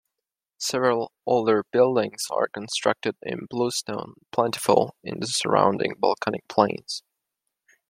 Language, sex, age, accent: English, male, 19-29, United States English